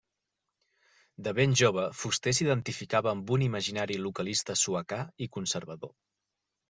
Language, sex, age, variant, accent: Catalan, male, 30-39, Central, central